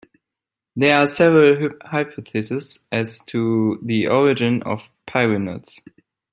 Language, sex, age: English, male, 19-29